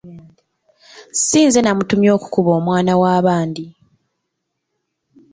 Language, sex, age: Ganda, female, 19-29